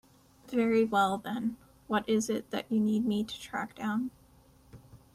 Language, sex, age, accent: English, female, 30-39, United States English